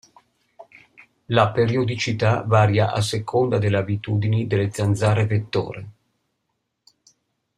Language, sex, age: Italian, male, 50-59